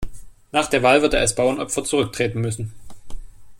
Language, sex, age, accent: German, male, 19-29, Deutschland Deutsch